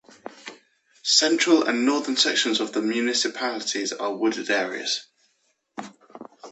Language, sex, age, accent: English, male, under 19, England English